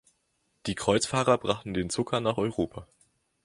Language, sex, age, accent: German, male, 19-29, Deutschland Deutsch